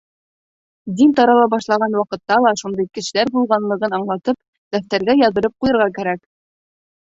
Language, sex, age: Bashkir, female, 19-29